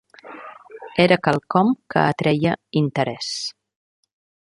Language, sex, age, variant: Catalan, female, 30-39, Central